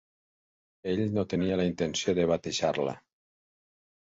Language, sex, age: Catalan, male, 60-69